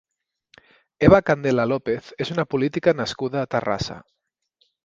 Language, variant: Catalan, Central